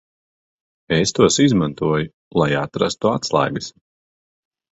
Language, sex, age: Latvian, male, 30-39